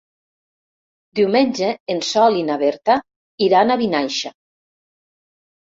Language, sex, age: Catalan, female, 60-69